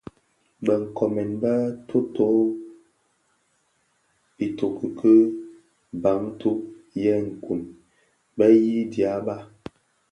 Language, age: Bafia, 19-29